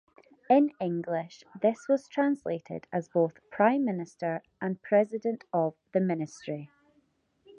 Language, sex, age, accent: English, female, 19-29, Scottish English